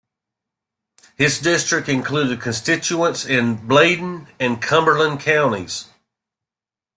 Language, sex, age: English, male, 50-59